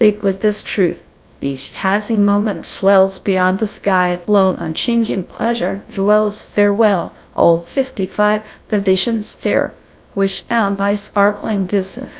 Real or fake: fake